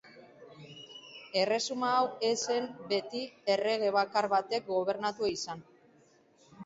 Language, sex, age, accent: Basque, female, 30-39, Mendebalekoa (Araba, Bizkaia, Gipuzkoako mendebaleko herri batzuk)